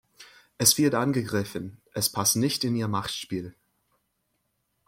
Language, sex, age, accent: German, male, 19-29, Deutschland Deutsch